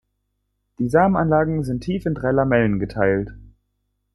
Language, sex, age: German, male, 19-29